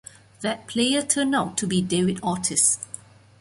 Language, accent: English, Malaysian English